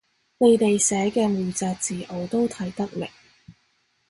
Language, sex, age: Cantonese, female, 19-29